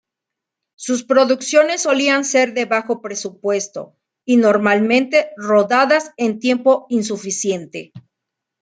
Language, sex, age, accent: Spanish, female, 40-49, México